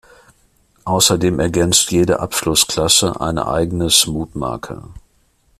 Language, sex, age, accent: German, male, 50-59, Deutschland Deutsch